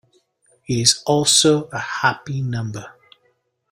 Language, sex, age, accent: English, male, 30-39, United States English